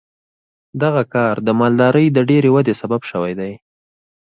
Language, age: Pashto, 19-29